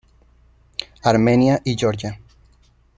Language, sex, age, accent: Spanish, male, 19-29, México